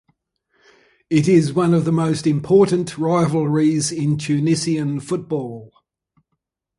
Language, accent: English, Australian English